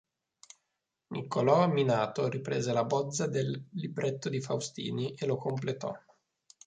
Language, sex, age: Italian, male, 19-29